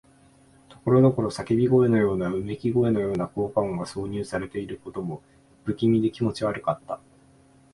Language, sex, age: Japanese, male, 19-29